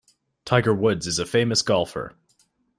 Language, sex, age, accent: English, male, 19-29, Canadian English